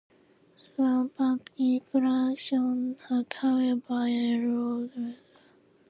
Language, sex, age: English, female, under 19